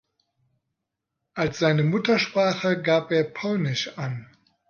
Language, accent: German, Deutschland Deutsch